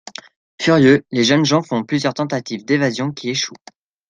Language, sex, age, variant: French, male, under 19, Français de métropole